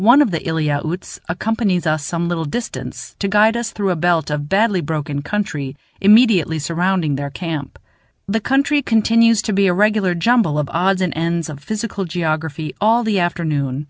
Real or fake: real